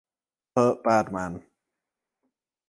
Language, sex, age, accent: English, male, 19-29, England English